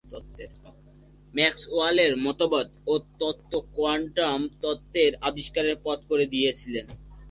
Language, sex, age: Bengali, male, under 19